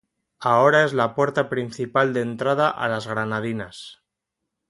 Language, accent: Spanish, España: Norte peninsular (Asturias, Castilla y León, Cantabria, País Vasco, Navarra, Aragón, La Rioja, Guadalajara, Cuenca)